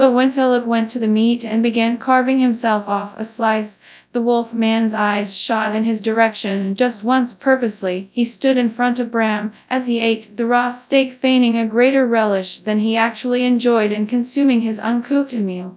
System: TTS, FastPitch